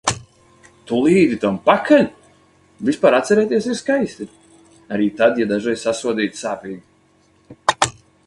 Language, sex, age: Latvian, male, 30-39